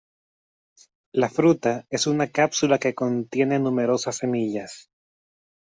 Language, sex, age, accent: Spanish, male, 30-39, América central